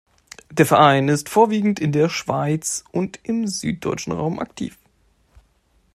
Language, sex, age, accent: German, male, 19-29, Deutschland Deutsch